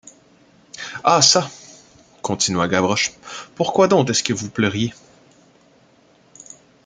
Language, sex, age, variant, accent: French, male, 30-39, Français d'Amérique du Nord, Français du Canada